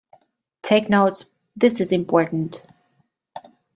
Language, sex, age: English, female, 30-39